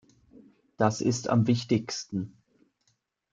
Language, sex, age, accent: German, male, 19-29, Deutschland Deutsch